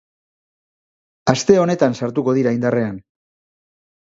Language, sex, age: Basque, male, 50-59